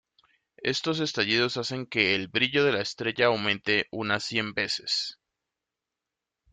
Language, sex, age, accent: Spanish, male, 30-39, Caribe: Cuba, Venezuela, Puerto Rico, República Dominicana, Panamá, Colombia caribeña, México caribeño, Costa del golfo de México